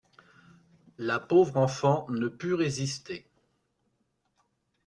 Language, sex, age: French, male, 60-69